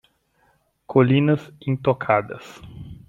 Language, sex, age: Portuguese, male, 30-39